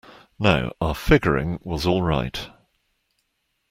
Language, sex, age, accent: English, male, 60-69, England English